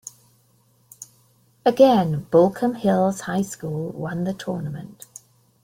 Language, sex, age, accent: English, female, 50-59, England English